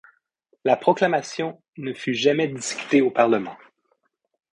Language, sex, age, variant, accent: French, male, 30-39, Français d'Amérique du Nord, Français du Canada